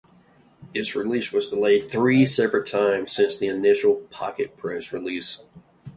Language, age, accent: English, 19-29, United States English